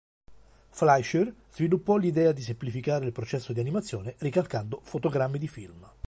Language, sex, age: Italian, male, 50-59